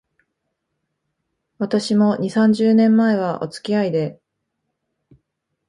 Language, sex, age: Japanese, female, 30-39